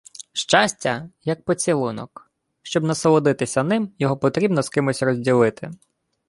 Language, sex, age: Ukrainian, male, 19-29